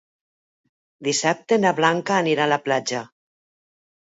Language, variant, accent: Catalan, Valencià meridional, valencià